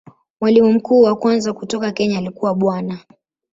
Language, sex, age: Swahili, male, 19-29